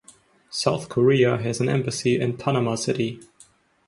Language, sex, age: English, male, 30-39